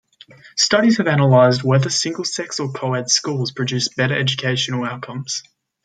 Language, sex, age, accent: English, male, under 19, Australian English